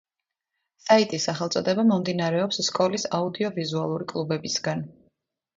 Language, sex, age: Georgian, female, 30-39